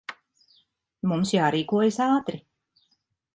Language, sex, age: Latvian, female, 50-59